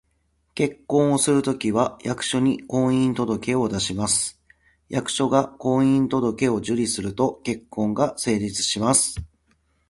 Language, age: Japanese, 30-39